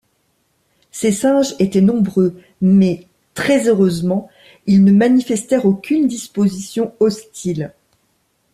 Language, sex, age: French, female, 40-49